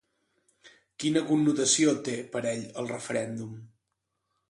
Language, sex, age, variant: Catalan, male, 30-39, Septentrional